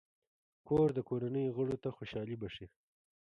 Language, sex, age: Pashto, male, 30-39